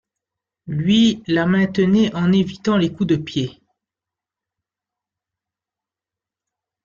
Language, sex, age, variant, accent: French, male, 30-39, Français des départements et régions d'outre-mer, Français de La Réunion